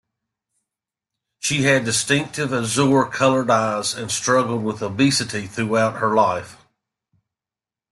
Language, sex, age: English, male, 50-59